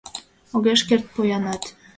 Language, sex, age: Mari, female, 19-29